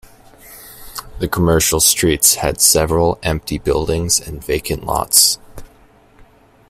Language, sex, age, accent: English, male, 19-29, United States English